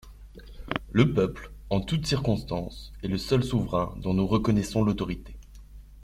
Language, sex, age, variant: French, male, 30-39, Français de métropole